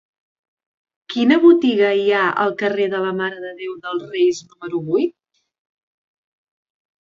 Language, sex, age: Catalan, female, 30-39